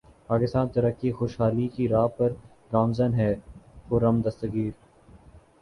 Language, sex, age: Urdu, male, 19-29